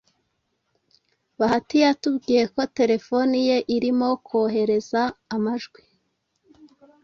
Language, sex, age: Kinyarwanda, female, 19-29